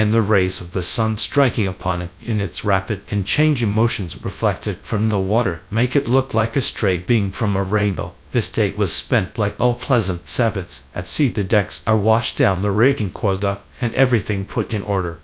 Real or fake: fake